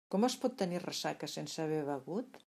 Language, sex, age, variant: Catalan, female, 50-59, Central